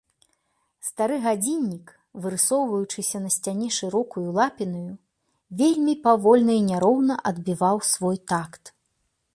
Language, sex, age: Belarusian, female, 40-49